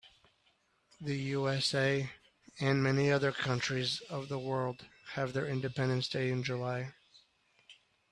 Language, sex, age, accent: English, male, 30-39, United States English